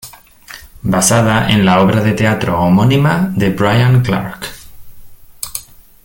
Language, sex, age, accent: Spanish, male, 30-39, España: Centro-Sur peninsular (Madrid, Toledo, Castilla-La Mancha)